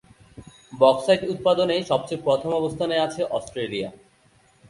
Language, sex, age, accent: Bengali, male, 19-29, Native